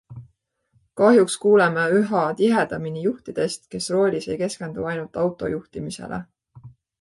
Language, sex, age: Estonian, female, 30-39